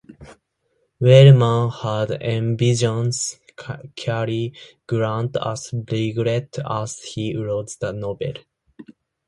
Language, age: English, 19-29